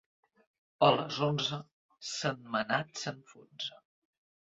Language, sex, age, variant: Catalan, male, under 19, Central